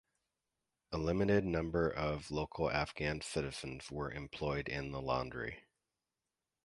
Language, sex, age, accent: English, male, 40-49, United States English